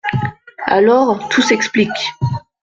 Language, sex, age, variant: French, female, 19-29, Français de métropole